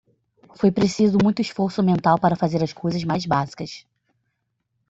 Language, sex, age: Portuguese, female, under 19